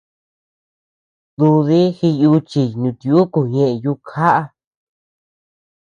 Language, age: Tepeuxila Cuicatec, under 19